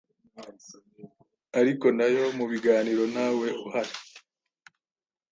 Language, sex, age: Kinyarwanda, male, 19-29